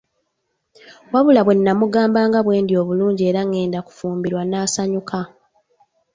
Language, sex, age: Ganda, female, 19-29